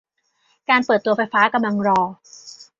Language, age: Thai, 19-29